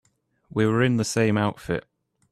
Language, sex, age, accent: English, male, 19-29, England English